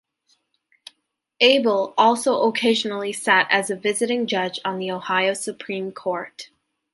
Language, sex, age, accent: English, female, 19-29, Canadian English